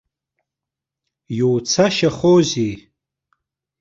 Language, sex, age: Abkhazian, male, 30-39